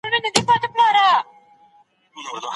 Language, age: Pashto, 30-39